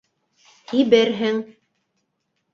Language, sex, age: Bashkir, female, 30-39